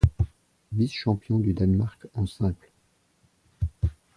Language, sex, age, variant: French, male, 50-59, Français de métropole